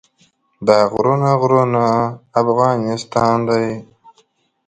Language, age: Pashto, 19-29